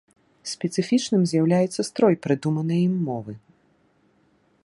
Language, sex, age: Belarusian, female, 30-39